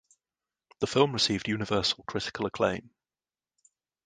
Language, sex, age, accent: English, male, 30-39, England English